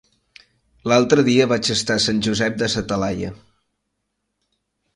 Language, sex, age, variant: Catalan, male, 19-29, Central